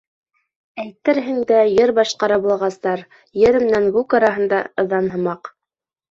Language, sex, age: Bashkir, female, 19-29